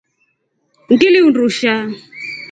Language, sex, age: Rombo, female, 30-39